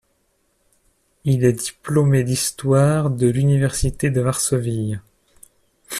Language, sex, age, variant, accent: French, male, 40-49, Français d'Europe, Français de Suisse